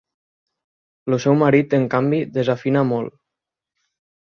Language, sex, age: Catalan, male, 19-29